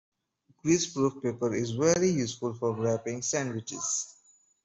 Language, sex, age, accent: English, male, 19-29, India and South Asia (India, Pakistan, Sri Lanka)